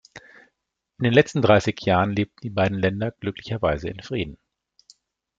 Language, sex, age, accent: German, male, 40-49, Deutschland Deutsch